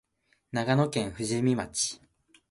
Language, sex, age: Japanese, male, 19-29